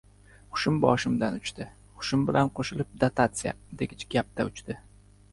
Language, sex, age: Uzbek, male, 19-29